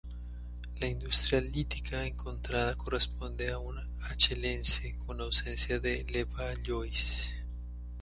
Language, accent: Spanish, Andino-Pacífico: Colombia, Perú, Ecuador, oeste de Bolivia y Venezuela andina